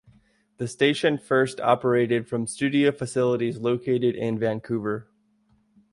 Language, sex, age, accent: English, male, 30-39, United States English